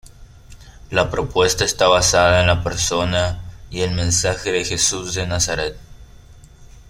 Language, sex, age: Spanish, male, under 19